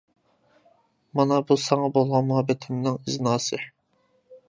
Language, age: Uyghur, 19-29